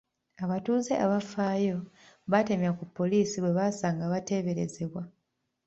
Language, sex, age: Ganda, female, 19-29